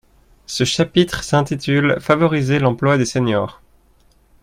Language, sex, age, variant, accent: French, male, 19-29, Français d'Europe, Français de Suisse